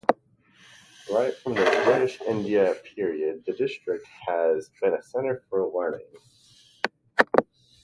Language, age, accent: English, 19-29, United States English